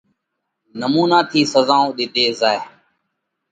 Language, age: Parkari Koli, 30-39